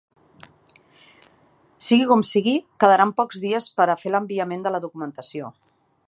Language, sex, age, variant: Catalan, female, 40-49, Central